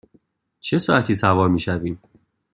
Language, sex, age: Persian, male, 19-29